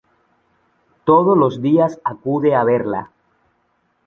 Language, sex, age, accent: Spanish, male, 30-39, Caribe: Cuba, Venezuela, Puerto Rico, República Dominicana, Panamá, Colombia caribeña, México caribeño, Costa del golfo de México